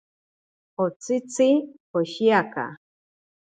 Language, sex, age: Ashéninka Perené, female, 30-39